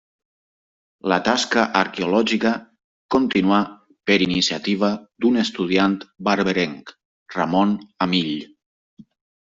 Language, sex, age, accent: Catalan, male, 30-39, valencià